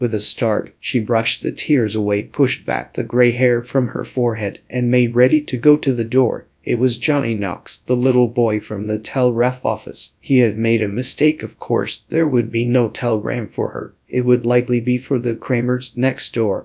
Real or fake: fake